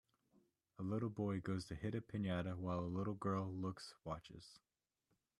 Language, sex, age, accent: English, male, 19-29, United States English